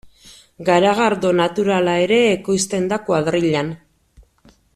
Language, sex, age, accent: Basque, female, 40-49, Mendebalekoa (Araba, Bizkaia, Gipuzkoako mendebaleko herri batzuk)